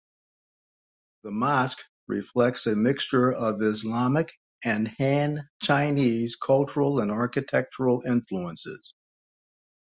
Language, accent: English, United States English